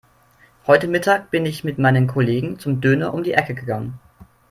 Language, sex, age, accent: German, male, under 19, Deutschland Deutsch